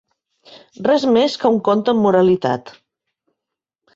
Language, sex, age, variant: Catalan, female, 50-59, Central